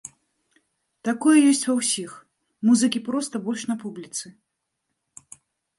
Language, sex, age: Belarusian, female, 40-49